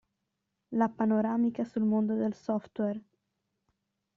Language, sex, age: Italian, female, 19-29